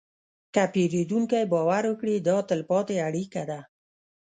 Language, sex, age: Pashto, female, 50-59